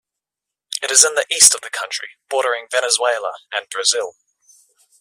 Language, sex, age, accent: English, male, 19-29, Australian English